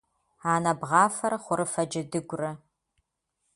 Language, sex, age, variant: Kabardian, female, 30-39, Адыгэбзэ (Къэбэрдей, Кирил, псоми зэдай)